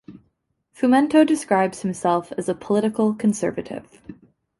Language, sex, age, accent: English, female, 19-29, Canadian English